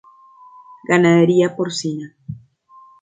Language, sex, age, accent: Spanish, female, 40-49, Andino-Pacífico: Colombia, Perú, Ecuador, oeste de Bolivia y Venezuela andina